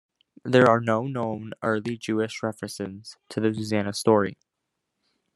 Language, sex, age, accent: English, male, under 19, United States English